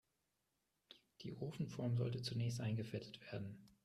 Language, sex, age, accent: German, male, 40-49, Deutschland Deutsch